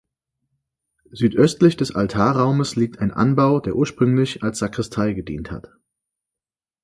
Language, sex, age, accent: German, male, 30-39, Deutschland Deutsch